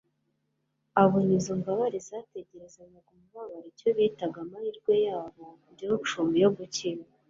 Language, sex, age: Kinyarwanda, female, 19-29